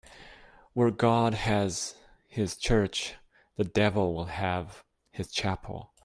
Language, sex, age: English, male, 30-39